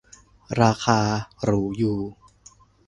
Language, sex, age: Thai, male, 19-29